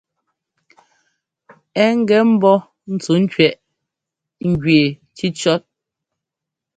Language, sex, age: Ngomba, female, 40-49